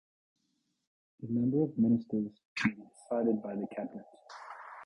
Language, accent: English, Southern African (South Africa, Zimbabwe, Namibia)